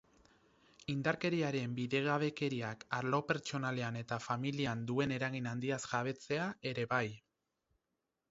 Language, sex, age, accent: Basque, male, 30-39, Mendebalekoa (Araba, Bizkaia, Gipuzkoako mendebaleko herri batzuk)